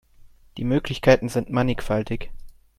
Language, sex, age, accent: German, male, 30-39, Deutschland Deutsch